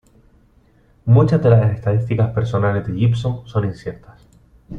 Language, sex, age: Spanish, male, 19-29